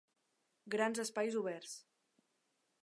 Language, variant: Catalan, Central